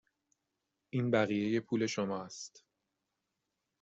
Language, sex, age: Persian, male, 30-39